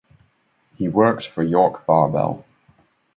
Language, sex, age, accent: English, male, 30-39, England English